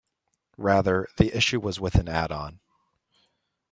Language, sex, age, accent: English, male, 19-29, United States English